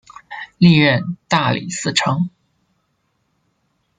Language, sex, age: Chinese, male, 30-39